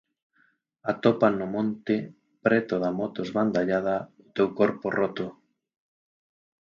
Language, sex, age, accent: Galician, male, 40-49, Central (gheada); Normativo (estándar)